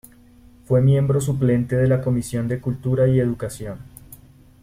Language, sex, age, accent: Spanish, male, 30-39, Caribe: Cuba, Venezuela, Puerto Rico, República Dominicana, Panamá, Colombia caribeña, México caribeño, Costa del golfo de México